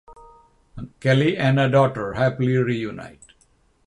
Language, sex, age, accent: English, male, 50-59, United States English; England English